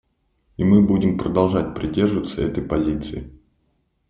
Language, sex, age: Russian, male, 30-39